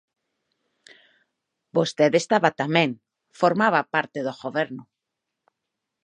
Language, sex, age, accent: Galician, female, 40-49, Atlántico (seseo e gheada)